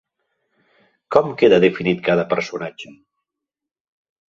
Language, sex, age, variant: Catalan, male, 60-69, Central